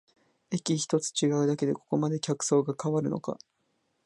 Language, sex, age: Japanese, female, 90+